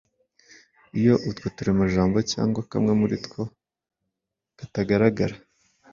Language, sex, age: Kinyarwanda, male, 19-29